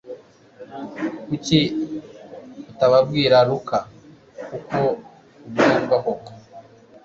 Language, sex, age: Kinyarwanda, male, 30-39